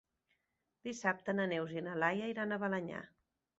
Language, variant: Catalan, Central